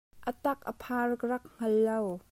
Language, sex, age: Hakha Chin, female, 19-29